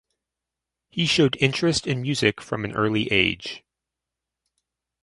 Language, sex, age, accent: English, male, 30-39, United States English